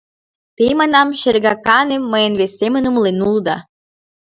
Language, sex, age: Mari, female, under 19